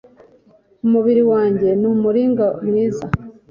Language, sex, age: Kinyarwanda, female, 40-49